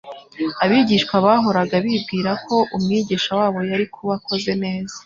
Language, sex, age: Kinyarwanda, female, 19-29